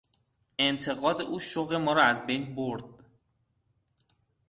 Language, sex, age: Persian, male, 19-29